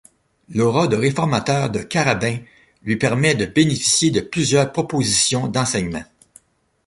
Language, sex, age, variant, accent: French, male, 60-69, Français d'Amérique du Nord, Français du Canada